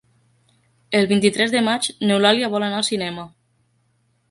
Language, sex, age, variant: Catalan, female, 19-29, Nord-Occidental